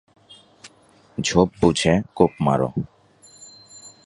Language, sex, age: Bengali, male, 19-29